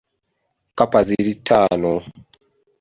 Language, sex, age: Ganda, male, 19-29